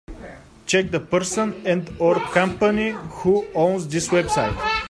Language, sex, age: English, male, 30-39